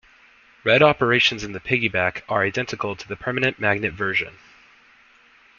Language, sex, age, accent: English, male, under 19, United States English